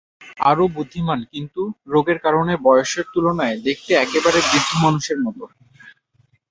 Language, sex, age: Bengali, male, 19-29